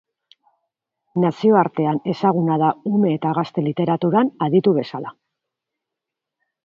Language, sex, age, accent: Basque, female, 40-49, Mendebalekoa (Araba, Bizkaia, Gipuzkoako mendebaleko herri batzuk)